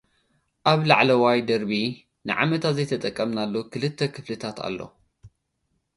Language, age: Tigrinya, 19-29